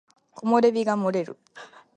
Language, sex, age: Japanese, female, 19-29